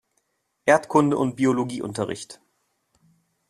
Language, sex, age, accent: German, male, 30-39, Deutschland Deutsch